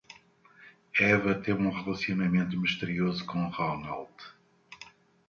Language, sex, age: Portuguese, male, 50-59